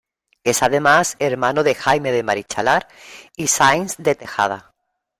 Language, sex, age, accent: Spanish, female, 50-59, España: Sur peninsular (Andalucia, Extremadura, Murcia)